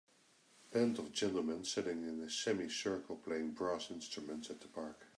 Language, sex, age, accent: English, male, 40-49, Australian English